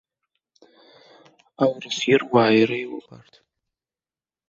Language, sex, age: Abkhazian, male, under 19